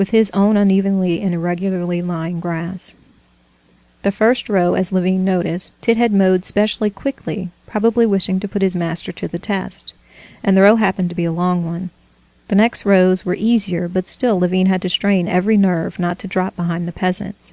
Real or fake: real